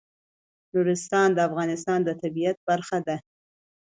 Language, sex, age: Pashto, female, 19-29